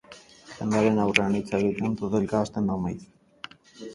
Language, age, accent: Basque, under 19, Mendebalekoa (Araba, Bizkaia, Gipuzkoako mendebaleko herri batzuk)